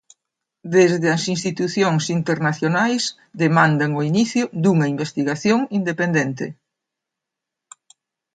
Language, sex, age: Galician, female, 60-69